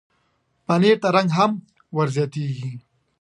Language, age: Pashto, 19-29